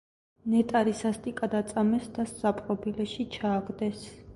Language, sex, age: Georgian, female, 30-39